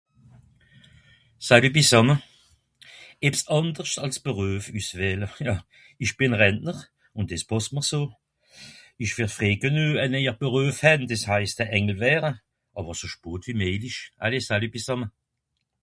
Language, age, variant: Swiss German, 60-69, Nordniederàlemmànisch (Rishoffe, Zàwere, Bùsswìller, Hawenau, Brüemt, Stroossbùri, Molse, Dàmbàch, Schlettstàtt, Pfàlzbùri usw.)